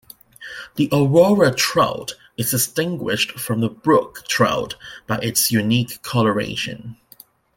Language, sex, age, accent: English, male, 30-39, Canadian English